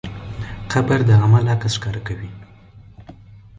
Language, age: Pashto, 30-39